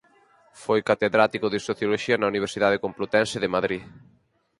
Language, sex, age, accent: Galician, male, 19-29, Normativo (estándar)